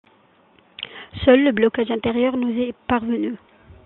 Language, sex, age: French, female, 40-49